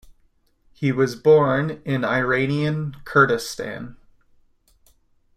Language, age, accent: English, 30-39, United States English